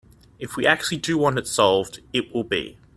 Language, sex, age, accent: English, male, 30-39, Australian English